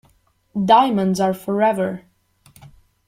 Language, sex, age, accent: English, female, 30-39, United States English